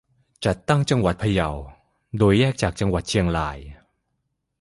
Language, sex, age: Thai, male, 19-29